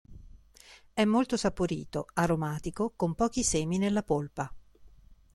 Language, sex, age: Italian, female, 50-59